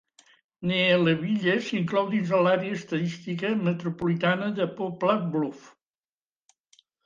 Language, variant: Catalan, Central